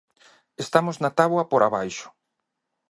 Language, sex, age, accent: Galician, male, 40-49, Normativo (estándar)